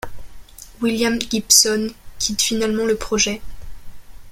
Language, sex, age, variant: French, female, under 19, Français de métropole